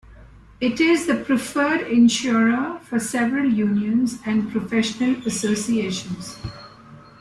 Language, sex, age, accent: English, female, 60-69, India and South Asia (India, Pakistan, Sri Lanka)